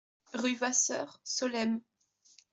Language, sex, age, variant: French, female, 19-29, Français de métropole